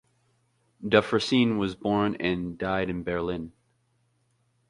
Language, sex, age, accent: English, male, 19-29, United States English